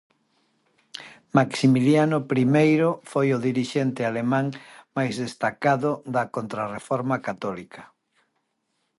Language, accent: Galician, Normativo (estándar)